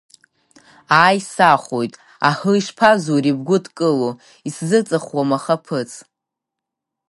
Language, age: Abkhazian, under 19